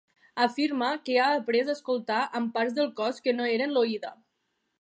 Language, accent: Catalan, Tortosí